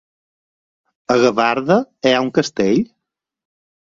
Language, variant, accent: Catalan, Balear, mallorquí